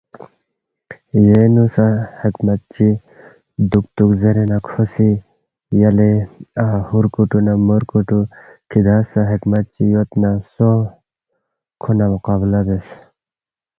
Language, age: Balti, 19-29